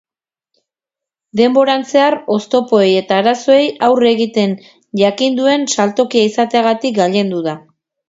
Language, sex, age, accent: Basque, female, 40-49, Erdialdekoa edo Nafarra (Gipuzkoa, Nafarroa)